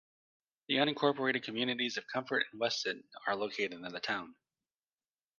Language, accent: English, United States English